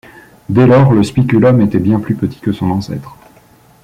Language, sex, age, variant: French, male, 30-39, Français de métropole